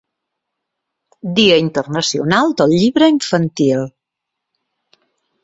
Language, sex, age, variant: Catalan, female, 60-69, Central